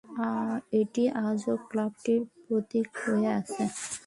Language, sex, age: Bengali, female, 19-29